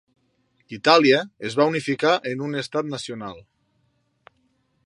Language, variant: Catalan, Central